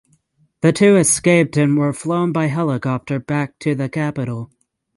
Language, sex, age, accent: English, male, 19-29, United States English; England English